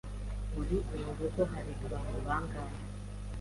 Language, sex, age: Kinyarwanda, female, 19-29